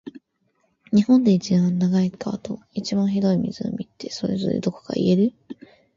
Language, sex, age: Japanese, female, 19-29